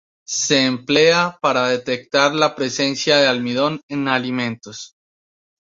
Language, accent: Spanish, Andino-Pacífico: Colombia, Perú, Ecuador, oeste de Bolivia y Venezuela andina